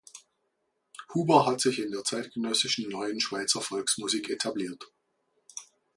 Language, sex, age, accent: German, male, 50-59, Deutschland Deutsch